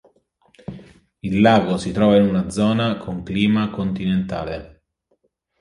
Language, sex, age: Italian, male, 30-39